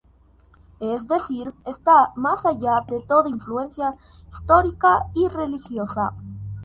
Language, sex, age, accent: Spanish, male, under 19, Andino-Pacífico: Colombia, Perú, Ecuador, oeste de Bolivia y Venezuela andina